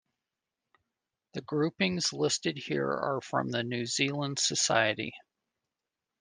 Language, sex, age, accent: English, male, 50-59, United States English